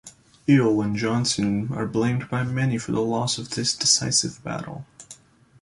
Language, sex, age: English, male, 19-29